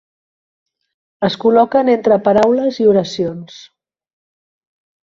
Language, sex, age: Catalan, female, 50-59